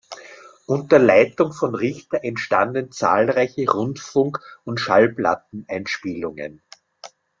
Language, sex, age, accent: German, male, 70-79, Österreichisches Deutsch